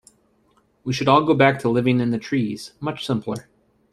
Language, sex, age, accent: English, male, 30-39, United States English